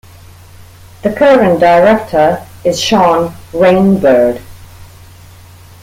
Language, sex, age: English, female, 30-39